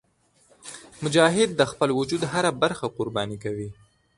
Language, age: Pashto, under 19